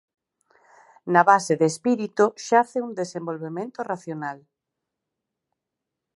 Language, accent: Galician, Oriental (común en zona oriental)